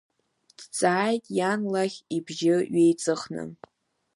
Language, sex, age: Abkhazian, female, under 19